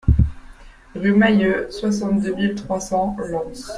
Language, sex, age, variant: French, female, 19-29, Français de métropole